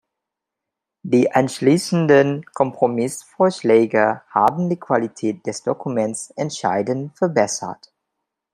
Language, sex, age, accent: German, male, 30-39, Deutschland Deutsch